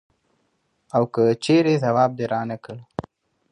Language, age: Pashto, 19-29